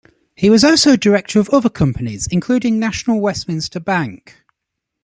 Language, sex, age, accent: English, male, 19-29, England English